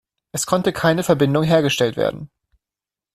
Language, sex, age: German, male, 19-29